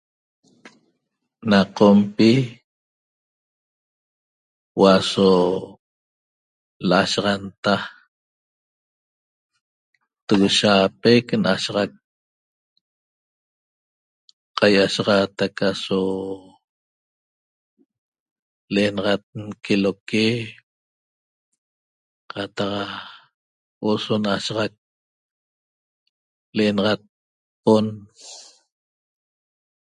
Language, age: Toba, 60-69